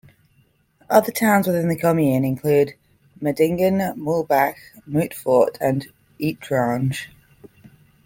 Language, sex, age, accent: English, female, 19-29, England English